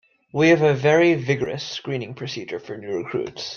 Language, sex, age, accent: English, male, under 19, United States English